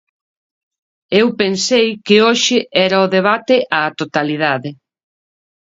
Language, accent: Galician, Normativo (estándar)